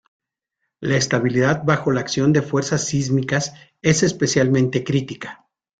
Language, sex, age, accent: Spanish, male, 50-59, México